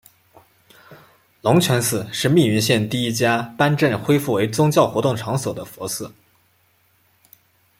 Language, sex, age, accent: Chinese, male, 19-29, 出生地：湖北省